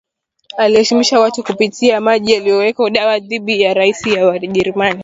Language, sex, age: Swahili, female, 19-29